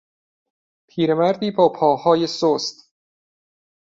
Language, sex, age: Persian, male, 40-49